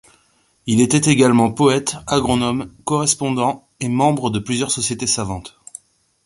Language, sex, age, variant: French, male, 40-49, Français de métropole